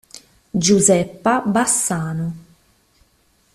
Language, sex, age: Italian, female, 19-29